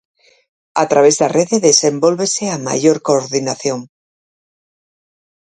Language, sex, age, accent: Galician, female, 50-59, Normativo (estándar)